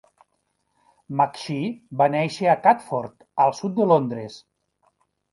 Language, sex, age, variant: Catalan, male, 50-59, Nord-Occidental